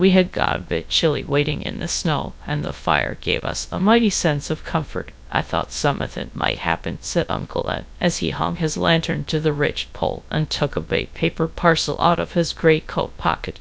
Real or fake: fake